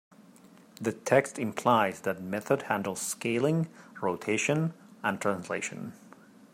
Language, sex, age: English, male, 30-39